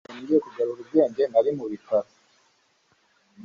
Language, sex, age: Kinyarwanda, male, 19-29